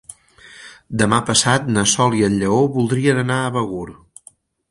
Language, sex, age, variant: Catalan, male, 40-49, Central